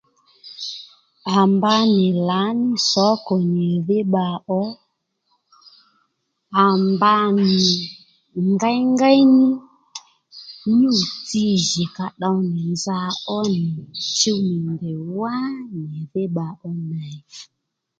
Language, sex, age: Lendu, female, 30-39